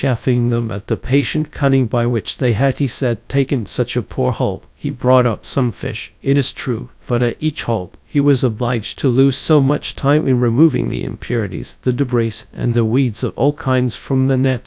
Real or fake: fake